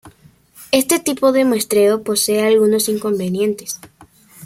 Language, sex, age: Spanish, female, 19-29